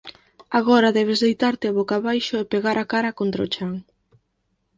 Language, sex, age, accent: Galician, female, under 19, Normativo (estándar)